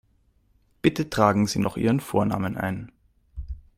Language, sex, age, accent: German, male, 19-29, Österreichisches Deutsch